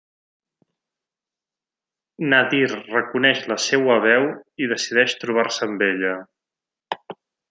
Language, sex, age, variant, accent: Catalan, male, 30-39, Central, central